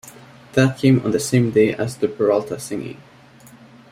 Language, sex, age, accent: English, male, 19-29, Canadian English